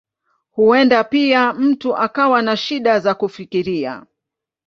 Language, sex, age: Swahili, female, 50-59